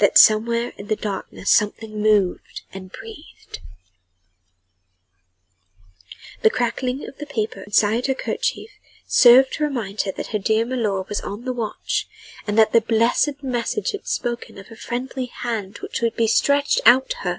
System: none